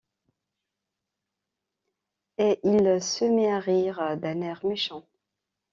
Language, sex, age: French, female, 30-39